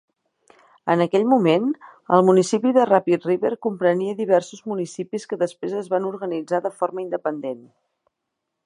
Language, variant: Catalan, Nord-Occidental